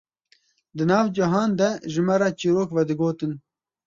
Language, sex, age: Kurdish, male, 19-29